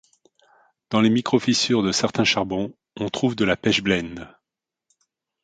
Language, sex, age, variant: French, male, 40-49, Français de métropole